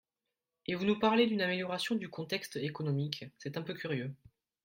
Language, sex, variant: French, male, Français de métropole